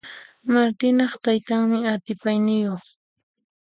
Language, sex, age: Puno Quechua, female, 19-29